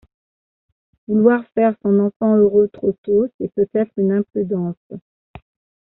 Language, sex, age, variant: French, female, 40-49, Français de métropole